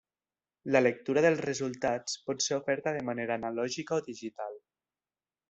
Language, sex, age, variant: Catalan, male, under 19, Septentrional